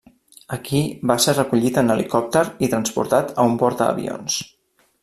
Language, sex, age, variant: Catalan, male, 30-39, Central